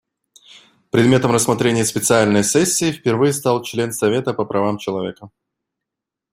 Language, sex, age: Russian, male, 19-29